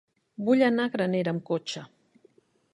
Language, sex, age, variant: Catalan, female, 50-59, Central